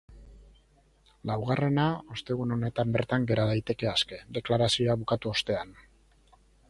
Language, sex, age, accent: Basque, male, 50-59, Erdialdekoa edo Nafarra (Gipuzkoa, Nafarroa)